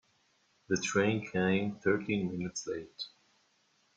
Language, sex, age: English, male, 19-29